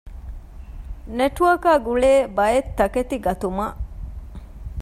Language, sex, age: Divehi, female, 30-39